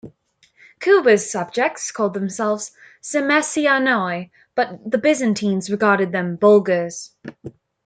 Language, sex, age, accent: English, female, under 19, England English